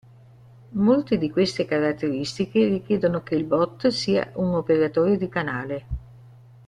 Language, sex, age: Italian, female, 70-79